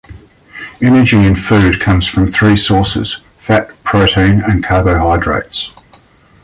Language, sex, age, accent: English, male, 50-59, Australian English